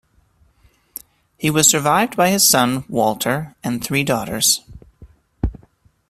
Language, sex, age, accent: English, male, 30-39, United States English